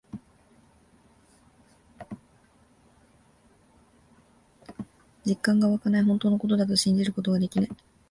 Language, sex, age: Japanese, female, 19-29